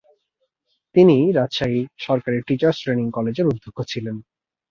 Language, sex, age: Bengali, male, 19-29